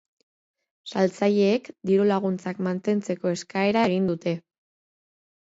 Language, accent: Basque, Erdialdekoa edo Nafarra (Gipuzkoa, Nafarroa)